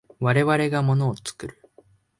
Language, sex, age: Japanese, male, 19-29